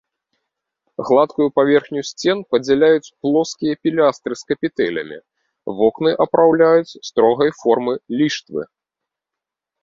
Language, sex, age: Belarusian, male, 30-39